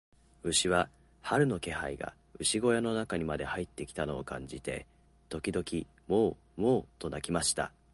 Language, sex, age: Japanese, male, under 19